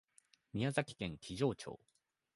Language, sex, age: Japanese, male, 19-29